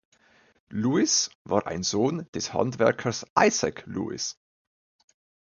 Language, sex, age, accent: German, male, 19-29, Schweizerdeutsch